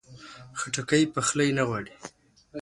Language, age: Pashto, 19-29